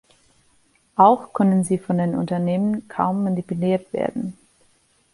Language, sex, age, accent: German, female, 30-39, Amerikanisches Deutsch